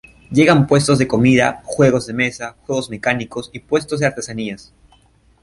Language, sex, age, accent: Spanish, male, under 19, Andino-Pacífico: Colombia, Perú, Ecuador, oeste de Bolivia y Venezuela andina